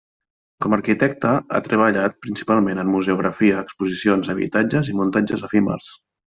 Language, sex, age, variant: Catalan, male, 30-39, Central